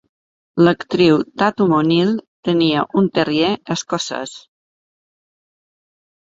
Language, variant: Catalan, Balear